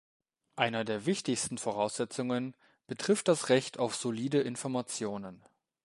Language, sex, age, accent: German, male, 19-29, Deutschland Deutsch